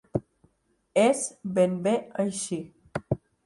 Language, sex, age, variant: Catalan, female, 19-29, Nord-Occidental